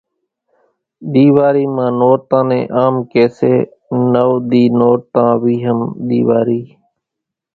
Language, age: Kachi Koli, 19-29